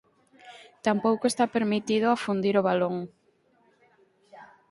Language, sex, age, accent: Galician, female, 19-29, Atlántico (seseo e gheada)